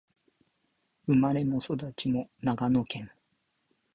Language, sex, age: Japanese, male, 30-39